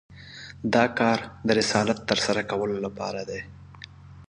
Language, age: Pashto, 30-39